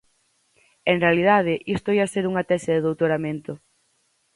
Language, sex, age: Galician, female, 19-29